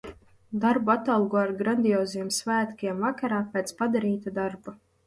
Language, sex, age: Latvian, female, 19-29